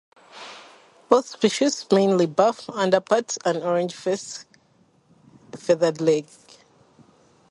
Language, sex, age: English, female, 19-29